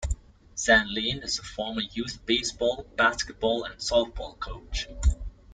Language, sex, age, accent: English, male, 19-29, Singaporean English